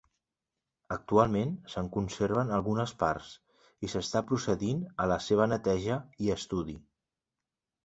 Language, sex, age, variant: Catalan, male, 40-49, Central